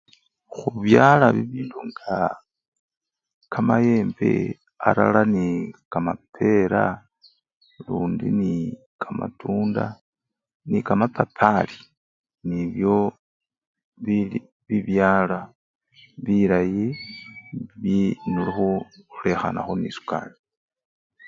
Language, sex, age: Luyia, male, 40-49